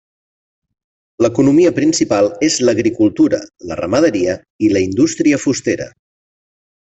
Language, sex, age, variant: Catalan, male, 40-49, Central